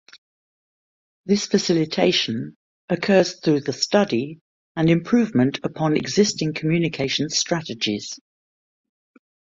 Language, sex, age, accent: English, female, 50-59, England English